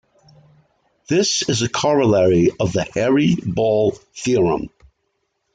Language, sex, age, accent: English, male, 50-59, United States English